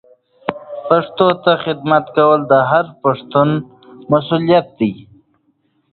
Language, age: Pashto, 19-29